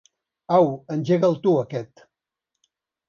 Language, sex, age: Catalan, male, 70-79